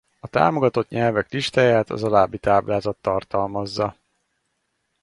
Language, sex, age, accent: Hungarian, male, 30-39, budapesti